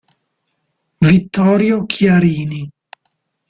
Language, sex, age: Italian, male, 60-69